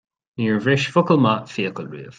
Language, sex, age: Irish, male, 30-39